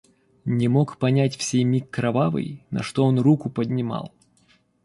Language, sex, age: Russian, male, 30-39